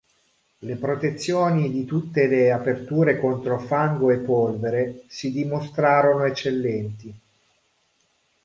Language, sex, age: Italian, male, 40-49